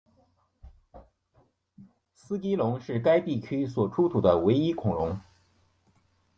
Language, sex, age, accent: Chinese, male, 40-49, 出生地：山东省